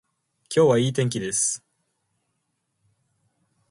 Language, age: Japanese, under 19